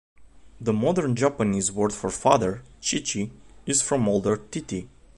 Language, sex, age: English, male, 19-29